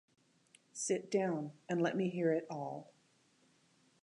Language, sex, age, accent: English, female, 60-69, United States English